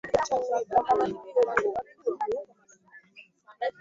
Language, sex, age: Swahili, male, 19-29